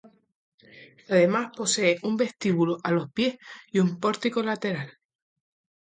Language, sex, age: Spanish, female, 19-29